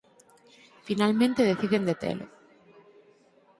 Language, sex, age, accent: Galician, female, under 19, Normativo (estándar)